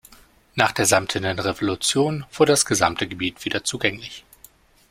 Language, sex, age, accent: German, male, 19-29, Deutschland Deutsch